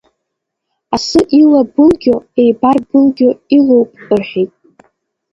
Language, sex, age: Abkhazian, female, under 19